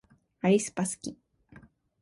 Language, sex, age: Japanese, female, 19-29